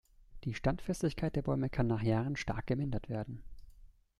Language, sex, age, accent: German, male, 19-29, Deutschland Deutsch